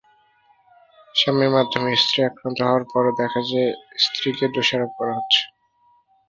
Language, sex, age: Bengali, male, 19-29